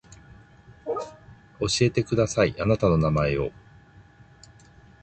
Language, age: Japanese, 40-49